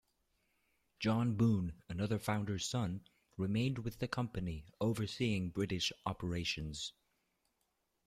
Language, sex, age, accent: English, male, 19-29, United States English